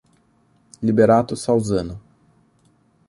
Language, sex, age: Portuguese, male, 19-29